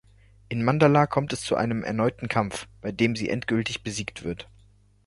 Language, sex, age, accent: German, male, 19-29, Deutschland Deutsch